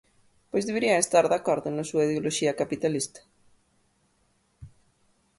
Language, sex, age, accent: Galician, female, 40-49, Atlántico (seseo e gheada)